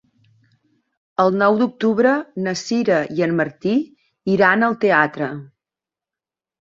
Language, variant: Catalan, Septentrional